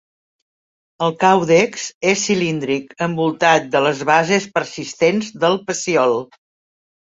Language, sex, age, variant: Catalan, female, 70-79, Central